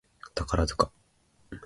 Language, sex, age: Japanese, male, 19-29